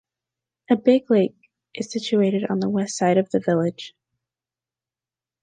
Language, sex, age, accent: English, female, under 19, United States English